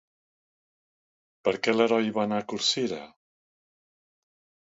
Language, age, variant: Catalan, 60-69, Central